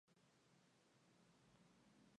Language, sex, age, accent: Spanish, female, 19-29, México